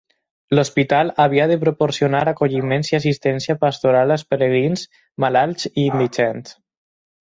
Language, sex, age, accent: Catalan, male, under 19, valencià